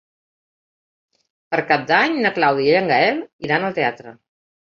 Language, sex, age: Catalan, female, 60-69